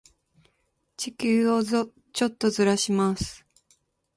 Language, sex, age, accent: Japanese, female, 50-59, 標準語